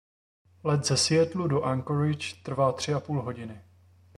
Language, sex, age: Czech, male, 30-39